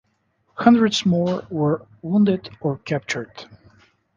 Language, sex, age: English, male, 19-29